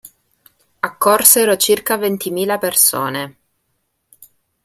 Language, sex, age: Italian, female, 19-29